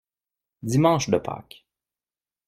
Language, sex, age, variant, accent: French, male, 30-39, Français d'Amérique du Nord, Français du Canada